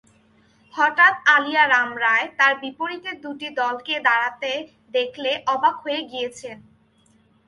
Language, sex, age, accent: Bengali, female, 19-29, Bangla